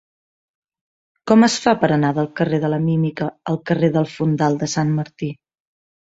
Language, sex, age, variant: Catalan, female, 30-39, Central